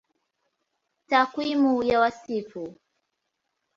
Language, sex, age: Swahili, female, 19-29